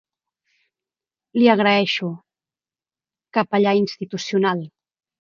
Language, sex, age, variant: Catalan, female, 40-49, Central